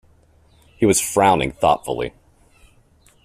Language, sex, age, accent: English, male, 30-39, United States English